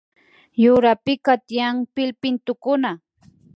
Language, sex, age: Imbabura Highland Quichua, female, 30-39